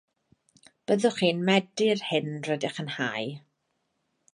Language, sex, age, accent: Welsh, female, 30-39, Y Deyrnas Unedig Cymraeg